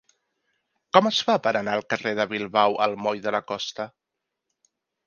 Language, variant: Catalan, Central